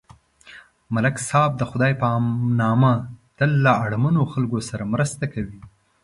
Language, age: Pashto, 19-29